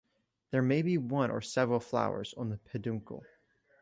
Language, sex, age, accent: English, male, under 19, United States English